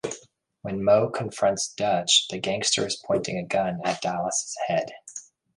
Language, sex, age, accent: English, male, 30-39, United States English